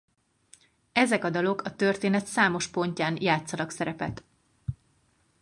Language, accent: Hungarian, budapesti